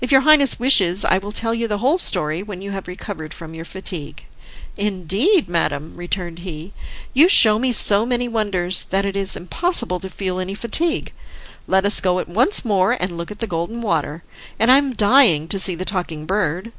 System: none